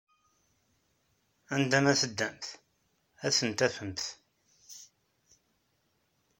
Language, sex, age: Kabyle, male, 60-69